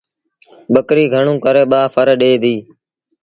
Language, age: Sindhi Bhil, 19-29